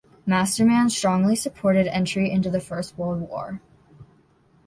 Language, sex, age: English, female, under 19